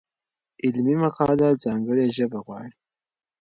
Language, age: Pashto, 19-29